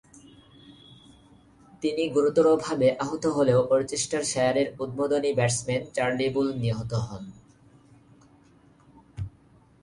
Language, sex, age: Bengali, male, 19-29